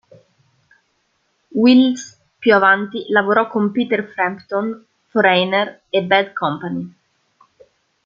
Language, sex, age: Italian, female, 19-29